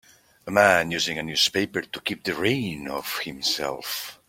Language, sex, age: English, male, 30-39